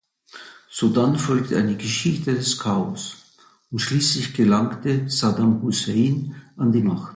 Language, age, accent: German, 70-79, Deutschland Deutsch